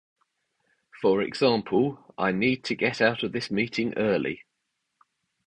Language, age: English, 40-49